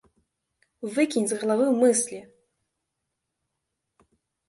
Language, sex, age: Belarusian, female, 19-29